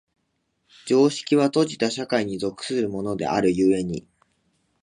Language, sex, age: Japanese, male, 19-29